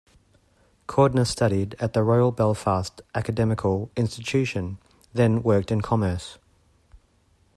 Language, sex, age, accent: English, male, 30-39, Australian English